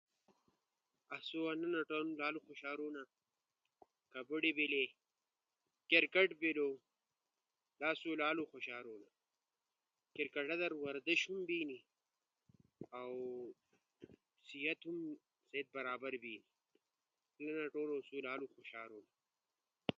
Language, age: Ushojo, under 19